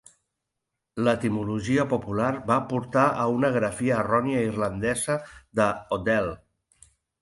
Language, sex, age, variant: Catalan, male, 50-59, Central